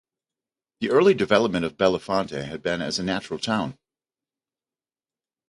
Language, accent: English, United States English